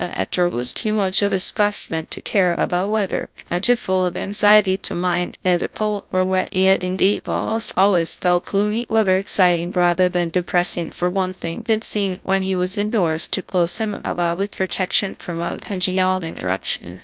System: TTS, GlowTTS